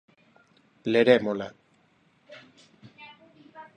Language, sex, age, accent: Galician, male, 30-39, Neofalante